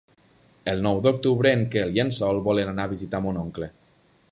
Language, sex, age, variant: Catalan, male, 19-29, Nord-Occidental